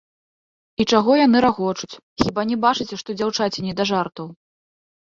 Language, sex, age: Belarusian, female, 30-39